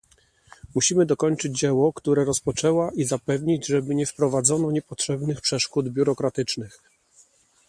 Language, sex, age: Polish, male, 30-39